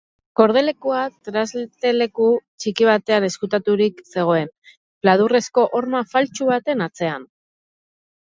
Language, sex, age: Basque, female, 40-49